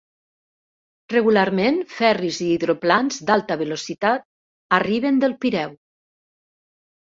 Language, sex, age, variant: Catalan, female, 60-69, Septentrional